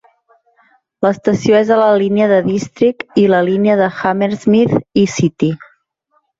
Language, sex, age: Catalan, female, 40-49